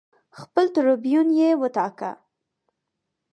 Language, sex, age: Pashto, female, under 19